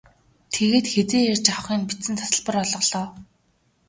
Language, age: Mongolian, 19-29